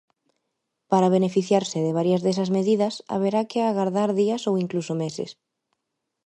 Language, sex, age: Galician, female, 19-29